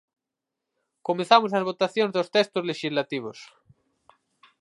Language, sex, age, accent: Galician, male, 19-29, Central (gheada)